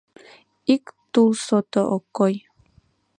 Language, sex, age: Mari, female, 19-29